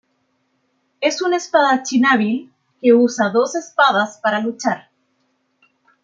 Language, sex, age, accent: Spanish, female, 30-39, Chileno: Chile, Cuyo